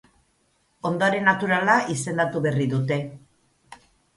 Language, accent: Basque, Erdialdekoa edo Nafarra (Gipuzkoa, Nafarroa)